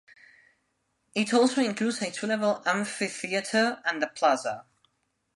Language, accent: English, England English